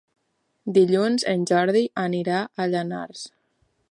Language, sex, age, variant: Catalan, female, 19-29, Nord-Occidental